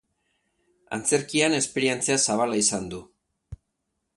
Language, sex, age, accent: Basque, male, 50-59, Erdialdekoa edo Nafarra (Gipuzkoa, Nafarroa)